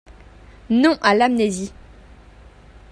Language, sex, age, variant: French, female, 19-29, Français de métropole